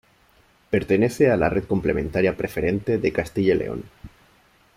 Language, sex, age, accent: Spanish, male, 30-39, España: Sur peninsular (Andalucia, Extremadura, Murcia)